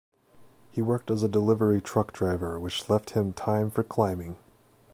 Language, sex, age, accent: English, male, 19-29, United States English